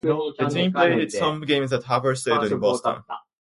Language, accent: English, United States English